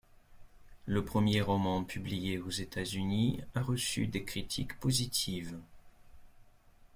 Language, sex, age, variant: French, male, 30-39, Français de métropole